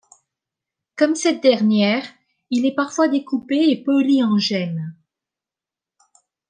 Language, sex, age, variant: French, female, 50-59, Français de métropole